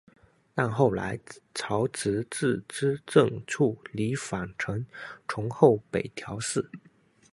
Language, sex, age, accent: Chinese, male, 19-29, 出生地：福建省